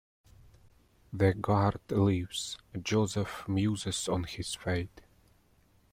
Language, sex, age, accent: English, male, 30-39, United States English